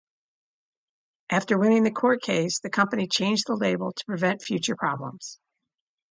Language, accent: English, United States English